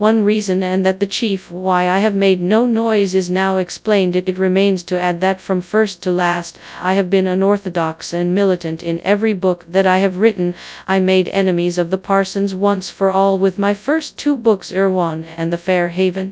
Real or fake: fake